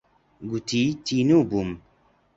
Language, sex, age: Central Kurdish, male, 19-29